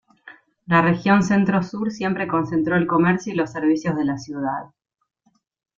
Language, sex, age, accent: Spanish, female, 40-49, Rioplatense: Argentina, Uruguay, este de Bolivia, Paraguay